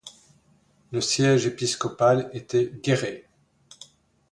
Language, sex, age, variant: French, male, 60-69, Français de métropole